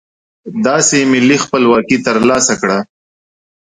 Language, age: Pashto, 30-39